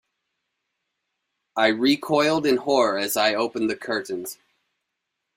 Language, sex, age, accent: English, male, 30-39, United States English